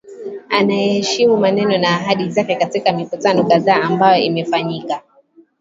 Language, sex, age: Swahili, female, 19-29